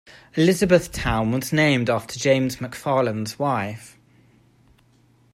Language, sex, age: English, male, 40-49